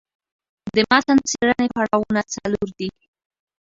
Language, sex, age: Pashto, female, 19-29